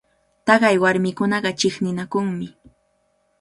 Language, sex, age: Cajatambo North Lima Quechua, female, 19-29